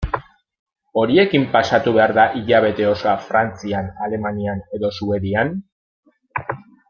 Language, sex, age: Basque, male, 30-39